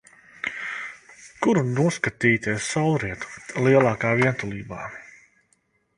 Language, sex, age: Latvian, male, 30-39